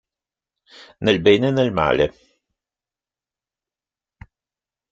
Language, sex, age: Italian, male, 60-69